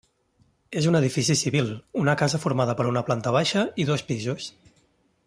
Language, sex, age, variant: Catalan, male, 30-39, Central